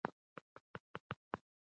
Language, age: Pashto, 19-29